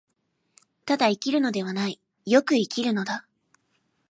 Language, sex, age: Japanese, female, 19-29